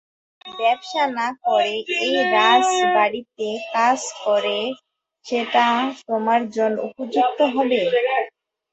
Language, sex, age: Bengali, female, 19-29